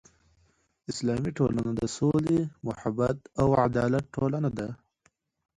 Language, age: Pashto, 19-29